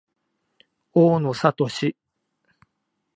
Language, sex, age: Japanese, male, 50-59